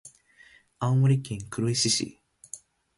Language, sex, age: Japanese, male, 19-29